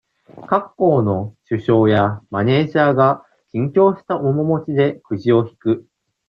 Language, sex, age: Japanese, male, 19-29